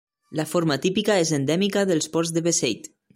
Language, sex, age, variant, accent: Catalan, male, 19-29, Valencià central, valencià